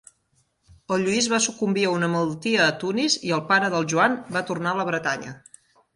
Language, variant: Catalan, Central